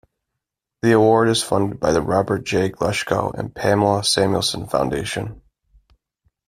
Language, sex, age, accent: English, male, 40-49, United States English